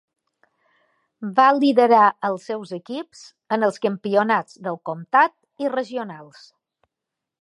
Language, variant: Catalan, Balear